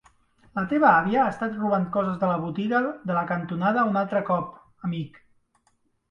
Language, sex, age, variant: Catalan, male, 40-49, Central